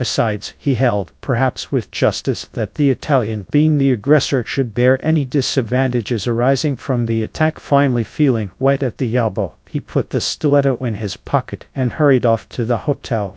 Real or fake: fake